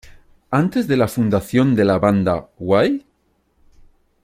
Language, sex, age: Spanish, male, 40-49